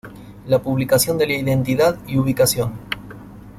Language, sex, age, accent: Spanish, male, 40-49, Rioplatense: Argentina, Uruguay, este de Bolivia, Paraguay